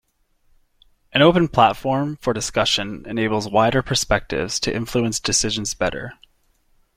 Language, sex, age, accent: English, male, 19-29, Canadian English